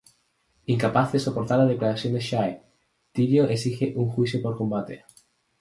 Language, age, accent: Spanish, 19-29, España: Islas Canarias